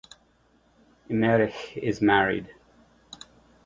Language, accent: English, England English